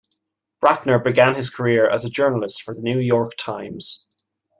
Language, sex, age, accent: English, male, 19-29, Irish English